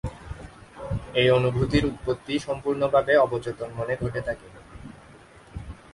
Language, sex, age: Bengali, male, 19-29